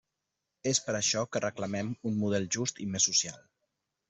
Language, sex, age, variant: Catalan, male, 19-29, Central